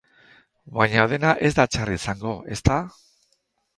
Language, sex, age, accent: Basque, male, 60-69, Erdialdekoa edo Nafarra (Gipuzkoa, Nafarroa)